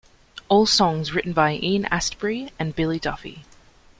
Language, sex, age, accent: English, female, 19-29, Australian English